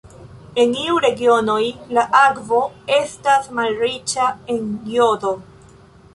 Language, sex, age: Esperanto, female, 19-29